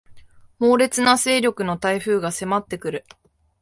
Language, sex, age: Japanese, female, 19-29